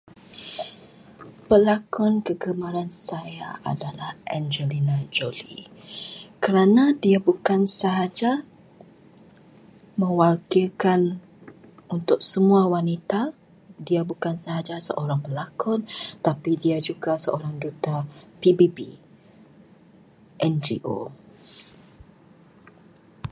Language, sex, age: Malay, female, 40-49